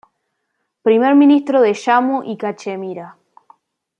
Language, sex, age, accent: Spanish, female, under 19, Rioplatense: Argentina, Uruguay, este de Bolivia, Paraguay